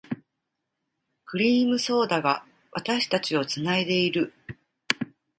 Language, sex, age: Japanese, female, 30-39